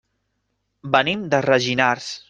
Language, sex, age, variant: Catalan, male, 19-29, Central